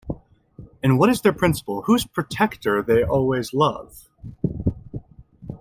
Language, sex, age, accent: English, male, 19-29, United States English